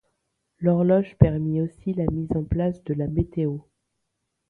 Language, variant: French, Français de métropole